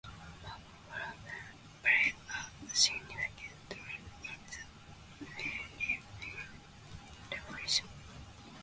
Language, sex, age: English, female, 19-29